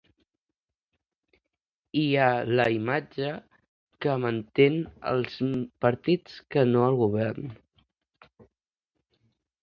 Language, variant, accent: Catalan, Central, central